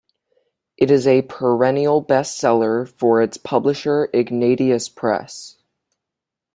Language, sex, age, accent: English, male, under 19, United States English